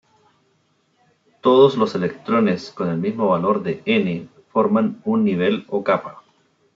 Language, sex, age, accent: Spanish, male, 30-39, Chileno: Chile, Cuyo